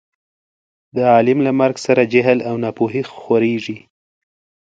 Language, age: Pashto, under 19